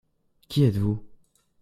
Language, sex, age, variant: French, male, under 19, Français de métropole